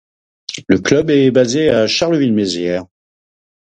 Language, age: French, 50-59